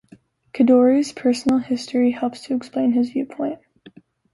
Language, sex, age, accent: English, female, 19-29, United States English